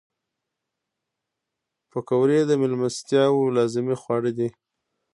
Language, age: Pashto, 19-29